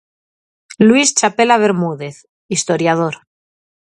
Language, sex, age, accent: Galician, female, 40-49, Normativo (estándar)